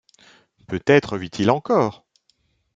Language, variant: French, Français de métropole